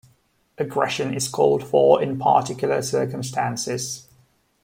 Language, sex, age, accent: English, male, 19-29, England English